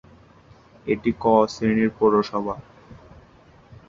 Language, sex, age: Bengali, male, 19-29